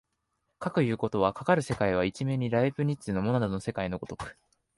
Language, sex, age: Japanese, male, 19-29